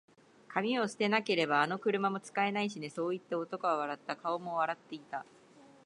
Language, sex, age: Japanese, female, 19-29